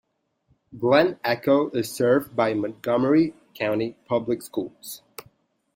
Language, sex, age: English, male, 19-29